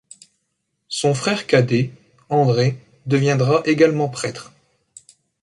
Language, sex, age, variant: French, male, 19-29, Français de métropole